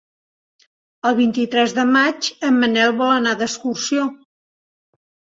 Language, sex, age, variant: Catalan, female, 60-69, Central